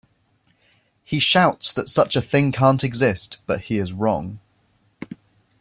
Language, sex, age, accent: English, male, 19-29, England English